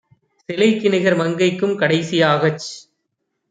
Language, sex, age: Tamil, male, 30-39